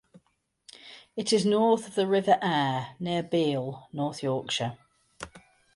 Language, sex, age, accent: English, female, 50-59, England English